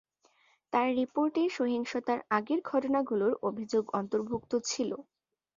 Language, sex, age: Bengali, female, under 19